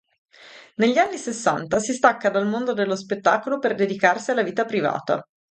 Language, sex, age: Italian, female, 30-39